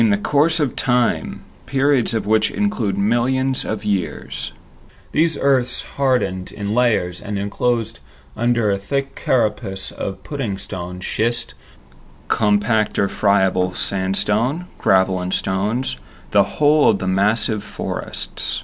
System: none